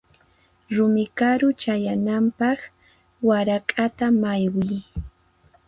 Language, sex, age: Puno Quechua, female, 19-29